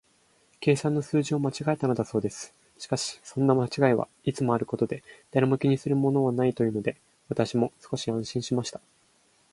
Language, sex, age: Japanese, male, 19-29